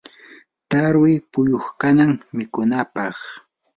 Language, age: Yanahuanca Pasco Quechua, 19-29